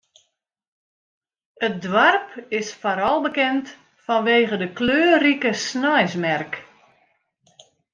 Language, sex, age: Western Frisian, female, 50-59